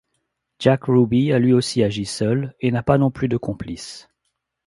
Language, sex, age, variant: French, male, 40-49, Français de métropole